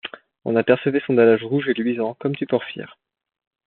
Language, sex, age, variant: French, male, 19-29, Français de métropole